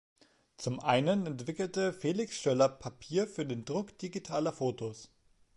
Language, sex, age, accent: German, male, 19-29, Deutschland Deutsch